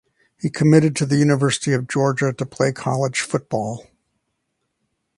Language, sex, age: English, male, 60-69